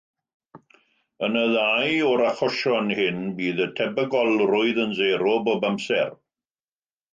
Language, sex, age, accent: Welsh, male, 50-59, Y Deyrnas Unedig Cymraeg